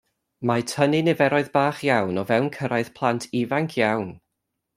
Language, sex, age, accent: Welsh, male, 30-39, Y Deyrnas Unedig Cymraeg